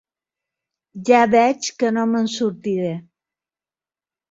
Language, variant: Catalan, Balear